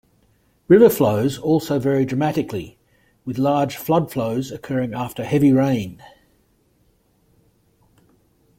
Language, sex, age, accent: English, male, 50-59, Australian English